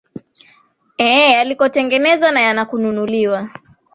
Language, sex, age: Swahili, female, 19-29